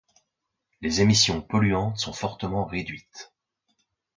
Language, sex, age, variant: French, male, 30-39, Français de métropole